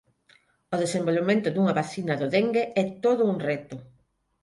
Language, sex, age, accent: Galician, female, 50-59, Neofalante